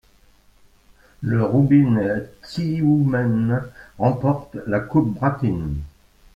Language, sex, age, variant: French, male, 60-69, Français de métropole